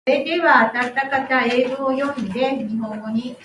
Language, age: English, 30-39